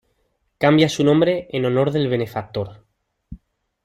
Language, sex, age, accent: Spanish, male, 30-39, España: Sur peninsular (Andalucia, Extremadura, Murcia)